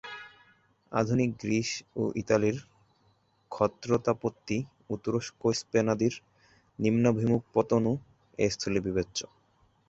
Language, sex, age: Bengali, male, 19-29